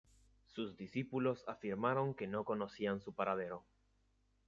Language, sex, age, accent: Spanish, male, 19-29, Rioplatense: Argentina, Uruguay, este de Bolivia, Paraguay